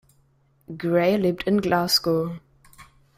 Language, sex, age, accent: German, male, under 19, Deutschland Deutsch